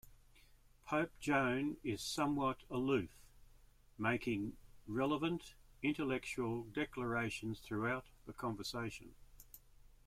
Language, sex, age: English, male, 60-69